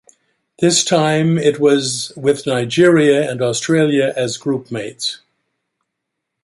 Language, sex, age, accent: English, male, 80-89, United States English